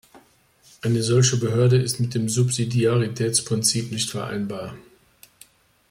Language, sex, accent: German, male, Deutschland Deutsch